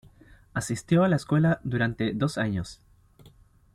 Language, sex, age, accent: Spanish, male, 19-29, Chileno: Chile, Cuyo